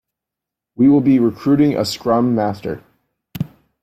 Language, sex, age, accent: English, male, 19-29, United States English